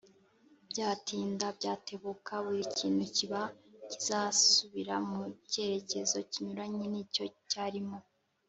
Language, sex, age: Kinyarwanda, female, 19-29